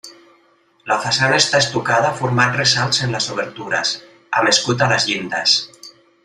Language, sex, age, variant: Catalan, male, 50-59, Central